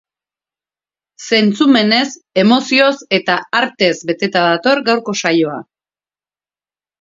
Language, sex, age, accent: Basque, female, 40-49, Erdialdekoa edo Nafarra (Gipuzkoa, Nafarroa)